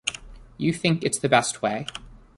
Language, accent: English, United States English